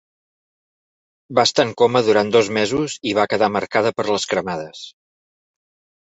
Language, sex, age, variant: Catalan, male, 40-49, Central